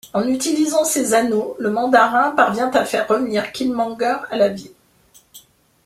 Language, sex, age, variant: French, female, 50-59, Français de métropole